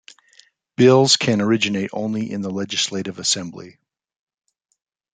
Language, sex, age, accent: English, male, 50-59, United States English